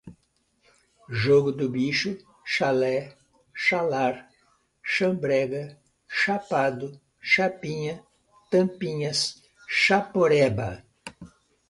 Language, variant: Portuguese, Portuguese (Brasil)